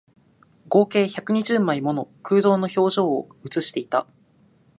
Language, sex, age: Japanese, male, 19-29